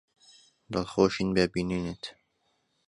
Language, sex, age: Central Kurdish, male, 30-39